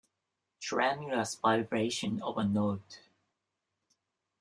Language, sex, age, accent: English, male, 30-39, United States English